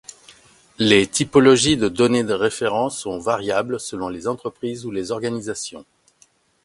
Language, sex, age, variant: French, male, 60-69, Français de métropole